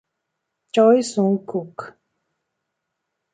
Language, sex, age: Italian, female, 40-49